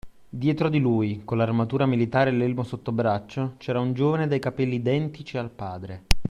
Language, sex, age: Italian, male, 19-29